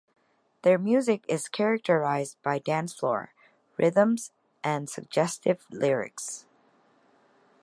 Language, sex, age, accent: English, female, 30-39, United States English